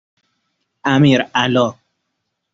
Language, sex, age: Persian, male, 19-29